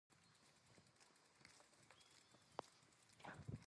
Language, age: English, 19-29